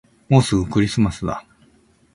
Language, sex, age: Japanese, male, 60-69